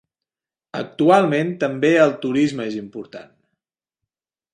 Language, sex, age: Catalan, male, 30-39